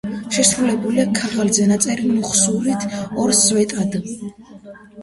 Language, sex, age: Georgian, female, under 19